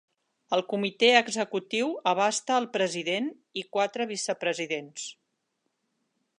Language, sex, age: Catalan, female, 60-69